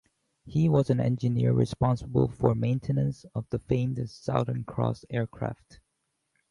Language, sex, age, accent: English, male, 30-39, United States English